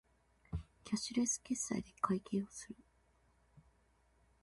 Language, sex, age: Japanese, female, 30-39